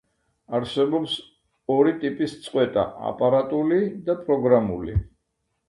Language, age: Georgian, 60-69